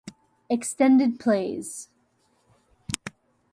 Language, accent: English, United States English